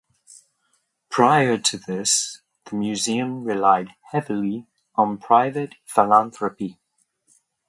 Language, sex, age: English, male, 30-39